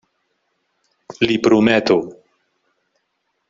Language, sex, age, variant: Catalan, male, 40-49, Central